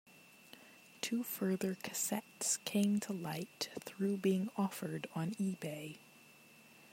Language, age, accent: English, 19-29, United States English